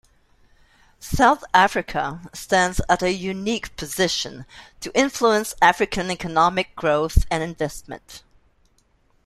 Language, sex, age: English, female, 50-59